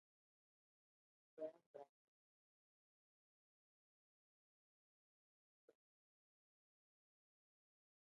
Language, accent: English, Canadian English